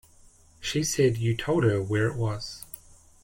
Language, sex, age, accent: English, male, 30-39, New Zealand English